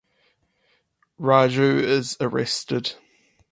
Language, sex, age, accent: English, male, 19-29, New Zealand English